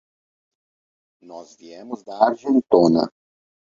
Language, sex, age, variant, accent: Portuguese, male, 50-59, Portuguese (Brasil), Paulista